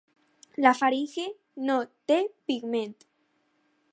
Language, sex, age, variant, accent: Catalan, female, under 19, Alacantí, valencià